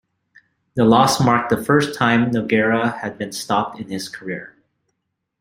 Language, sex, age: English, male, 40-49